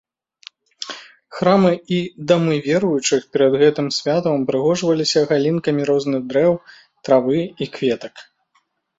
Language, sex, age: Belarusian, male, 30-39